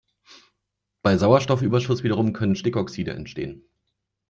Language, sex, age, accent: German, male, 40-49, Deutschland Deutsch